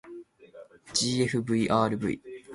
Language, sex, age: Japanese, male, 19-29